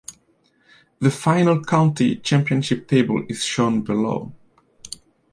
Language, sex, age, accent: English, male, 19-29, Canadian English